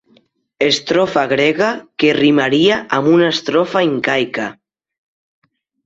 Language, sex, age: Catalan, male, under 19